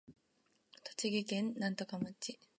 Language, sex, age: Japanese, female, 19-29